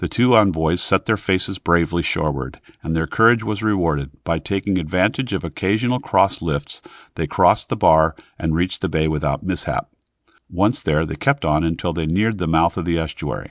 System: none